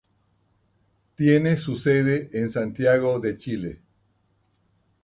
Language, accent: Spanish, Caribe: Cuba, Venezuela, Puerto Rico, República Dominicana, Panamá, Colombia caribeña, México caribeño, Costa del golfo de México